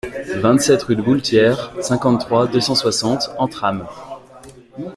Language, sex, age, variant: French, male, 19-29, Français de métropole